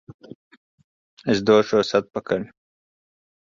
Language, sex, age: Latvian, male, 30-39